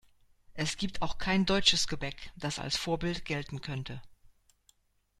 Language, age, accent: German, 60-69, Deutschland Deutsch